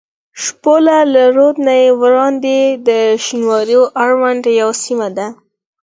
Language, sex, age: Pashto, female, under 19